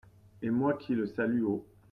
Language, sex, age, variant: French, male, 40-49, Français de métropole